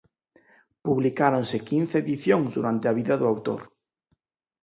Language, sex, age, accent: Galician, male, 40-49, Normativo (estándar)